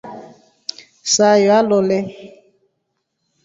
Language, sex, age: Rombo, female, 40-49